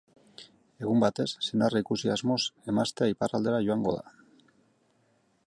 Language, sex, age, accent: Basque, male, 40-49, Mendebalekoa (Araba, Bizkaia, Gipuzkoako mendebaleko herri batzuk)